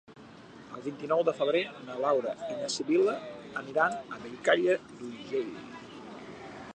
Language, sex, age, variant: Catalan, male, 40-49, Balear